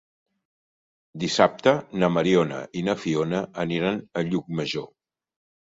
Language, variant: Catalan, Central